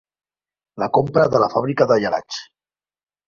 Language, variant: Catalan, Central